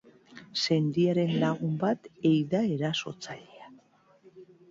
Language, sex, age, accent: Basque, female, 40-49, Mendebalekoa (Araba, Bizkaia, Gipuzkoako mendebaleko herri batzuk)